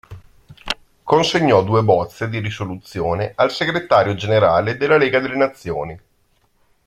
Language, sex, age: Italian, male, 30-39